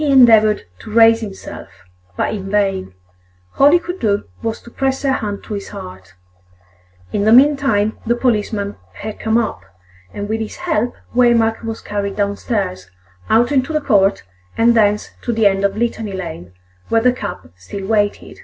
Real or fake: real